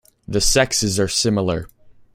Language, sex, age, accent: English, male, under 19, United States English